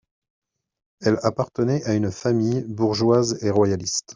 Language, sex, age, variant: French, male, 40-49, Français de métropole